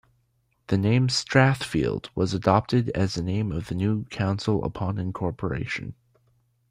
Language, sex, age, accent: English, male, under 19, United States English